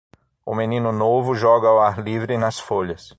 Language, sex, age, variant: Portuguese, male, 40-49, Portuguese (Brasil)